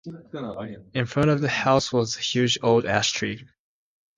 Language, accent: English, United States English